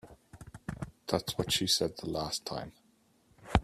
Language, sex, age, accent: English, male, 40-49, Irish English